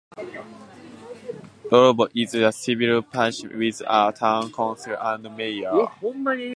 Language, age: English, under 19